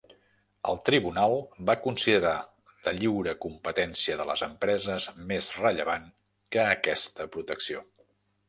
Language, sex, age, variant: Catalan, male, 50-59, Central